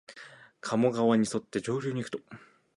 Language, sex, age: Japanese, male, 19-29